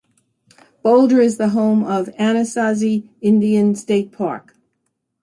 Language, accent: English, United States English